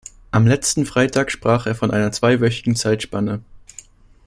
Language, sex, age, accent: German, male, 19-29, Deutschland Deutsch